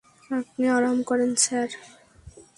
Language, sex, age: Bengali, female, 19-29